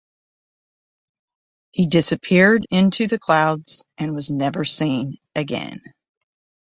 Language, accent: English, United States English